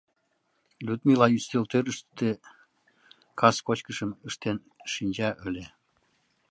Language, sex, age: Mari, male, 19-29